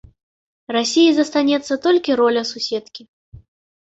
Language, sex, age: Belarusian, female, 19-29